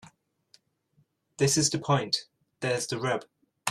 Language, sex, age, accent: English, male, under 19, England English